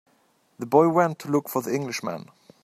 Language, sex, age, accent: English, male, 40-49, England English